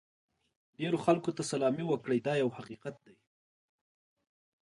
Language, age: Pashto, 19-29